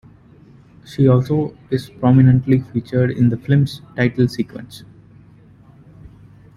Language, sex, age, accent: English, male, 19-29, India and South Asia (India, Pakistan, Sri Lanka)